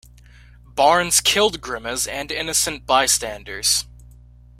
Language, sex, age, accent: English, male, under 19, United States English